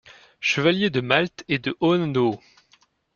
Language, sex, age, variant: French, male, 19-29, Français de métropole